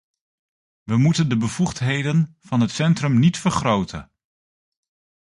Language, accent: Dutch, Nederlands Nederlands